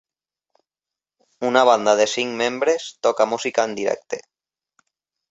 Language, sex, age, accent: Catalan, male, 30-39, valencià